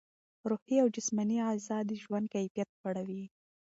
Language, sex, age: Pashto, female, 19-29